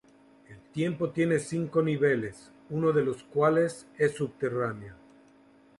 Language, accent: Spanish, México